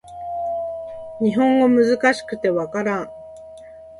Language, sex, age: Japanese, female, 40-49